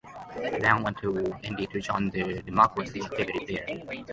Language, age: English, 19-29